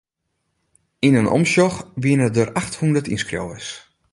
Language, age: Western Frisian, 40-49